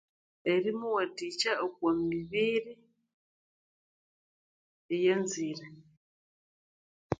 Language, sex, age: Konzo, female, 30-39